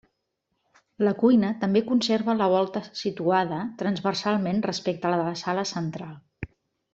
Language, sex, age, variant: Catalan, female, 50-59, Central